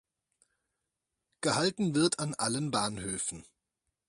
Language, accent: German, Deutschland Deutsch